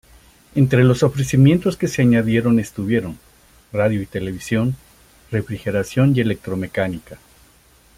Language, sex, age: Spanish, male, 50-59